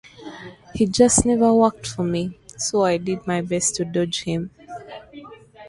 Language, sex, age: English, female, 19-29